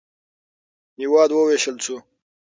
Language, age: Pashto, under 19